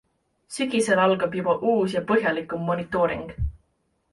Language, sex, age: Estonian, female, 19-29